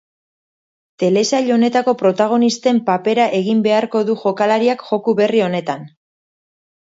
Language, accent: Basque, Mendebalekoa (Araba, Bizkaia, Gipuzkoako mendebaleko herri batzuk)